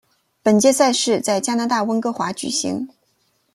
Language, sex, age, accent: Chinese, female, 30-39, 出生地：吉林省